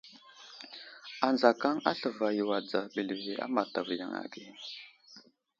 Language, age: Wuzlam, 19-29